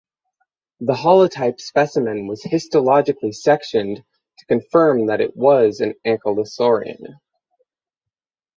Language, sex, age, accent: English, male, under 19, United States English